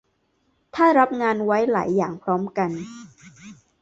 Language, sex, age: Thai, female, 19-29